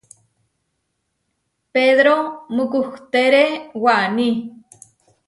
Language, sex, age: Huarijio, female, 30-39